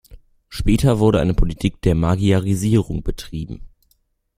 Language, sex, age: German, male, under 19